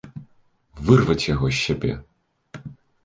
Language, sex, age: Belarusian, male, 19-29